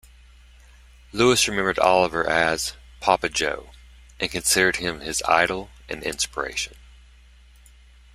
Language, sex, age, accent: English, male, 40-49, United States English